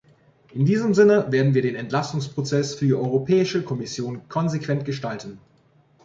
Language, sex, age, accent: German, male, 40-49, Deutschland Deutsch